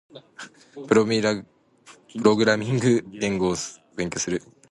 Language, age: Japanese, 19-29